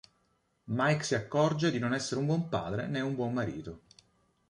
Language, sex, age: Italian, male, 40-49